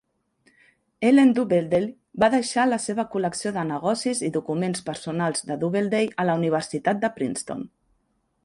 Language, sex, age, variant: Catalan, female, 40-49, Central